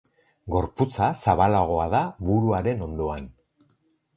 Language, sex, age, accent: Basque, male, 60-69, Erdialdekoa edo Nafarra (Gipuzkoa, Nafarroa)